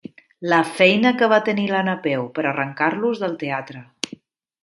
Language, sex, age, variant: Catalan, female, 40-49, Central